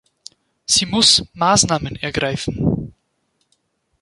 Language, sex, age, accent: German, male, 19-29, Österreichisches Deutsch